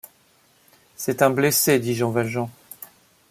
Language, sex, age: French, male, 40-49